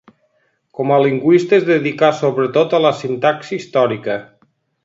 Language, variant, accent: Catalan, Nord-Occidental, nord-occidental